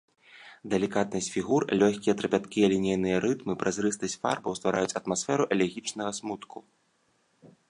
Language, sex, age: Belarusian, male, 19-29